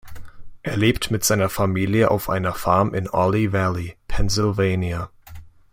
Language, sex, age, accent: German, male, 19-29, Deutschland Deutsch